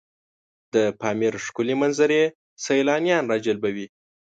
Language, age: Pashto, 19-29